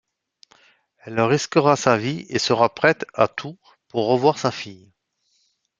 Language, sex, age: French, male, 50-59